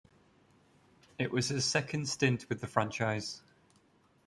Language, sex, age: English, male, 30-39